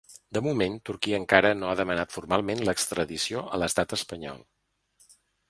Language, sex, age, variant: Catalan, male, 50-59, Central